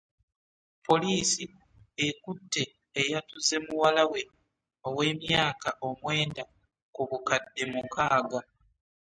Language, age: Ganda, 19-29